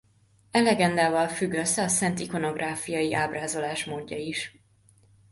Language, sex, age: Hungarian, female, 19-29